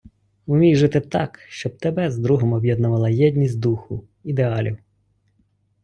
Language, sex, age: Ukrainian, male, 30-39